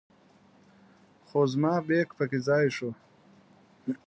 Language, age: Pashto, 19-29